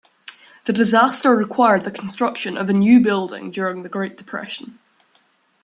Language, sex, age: English, male, under 19